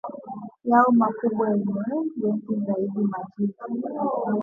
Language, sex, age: Swahili, female, 19-29